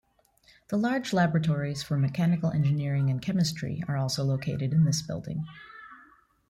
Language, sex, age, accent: English, female, 30-39, United States English